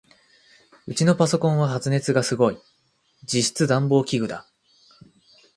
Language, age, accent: Japanese, 19-29, 標準語